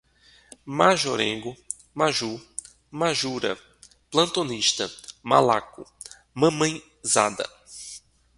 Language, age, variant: Portuguese, 30-39, Portuguese (Brasil)